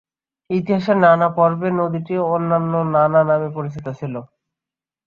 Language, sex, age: Bengali, male, 19-29